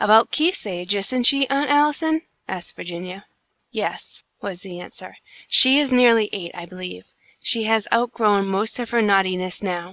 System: none